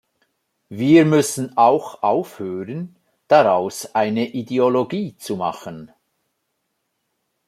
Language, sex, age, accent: German, male, 50-59, Schweizerdeutsch